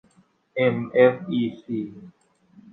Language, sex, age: Thai, male, under 19